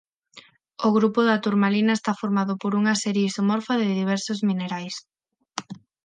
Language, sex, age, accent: Galician, female, under 19, Central (gheada); Neofalante